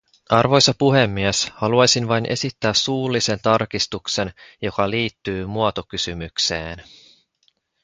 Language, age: Finnish, 19-29